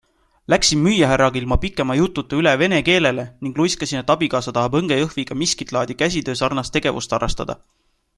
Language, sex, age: Estonian, male, 19-29